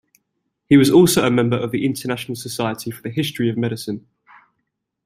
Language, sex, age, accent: English, male, 19-29, England English